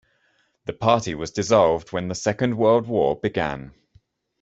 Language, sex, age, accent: English, male, 30-39, England English